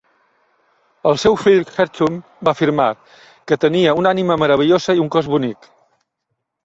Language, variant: Catalan, Central